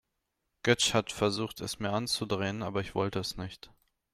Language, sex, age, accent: German, male, 19-29, Deutschland Deutsch